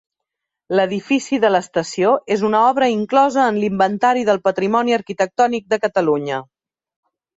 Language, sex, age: Catalan, female, 30-39